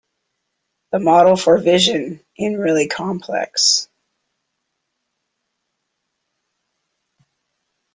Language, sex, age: English, female, 50-59